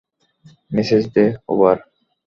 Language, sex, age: Bengali, male, 19-29